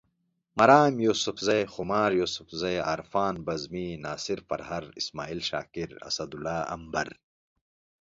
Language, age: Pashto, 50-59